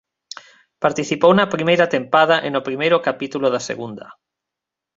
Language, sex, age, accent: Galician, male, 30-39, Normativo (estándar)